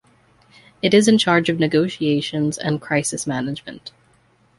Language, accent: English, United States English